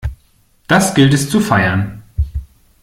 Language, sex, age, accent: German, male, 30-39, Deutschland Deutsch